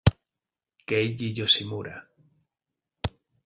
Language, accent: Spanish, España: Centro-Sur peninsular (Madrid, Toledo, Castilla-La Mancha)